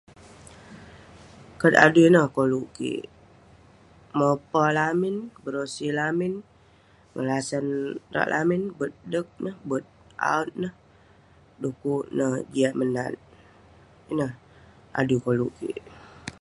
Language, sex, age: Western Penan, female, 30-39